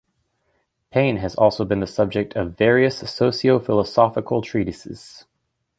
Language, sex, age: English, male, 30-39